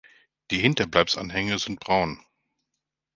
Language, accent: German, Deutschland Deutsch